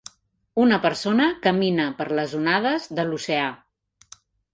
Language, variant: Catalan, Central